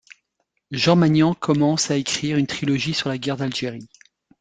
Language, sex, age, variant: French, male, 50-59, Français de métropole